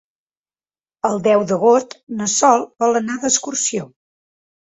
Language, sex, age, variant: Catalan, female, 19-29, Central